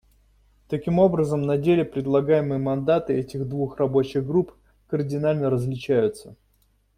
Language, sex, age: Russian, male, 30-39